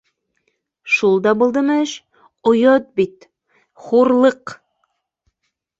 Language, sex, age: Bashkir, female, 30-39